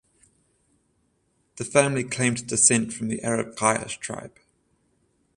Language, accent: English, United States English; Australian English; England English; New Zealand English; Welsh English